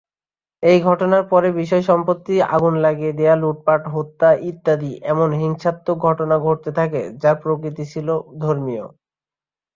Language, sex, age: Bengali, male, 19-29